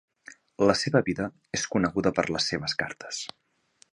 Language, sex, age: Catalan, male, 19-29